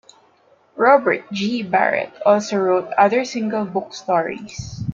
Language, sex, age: English, female, under 19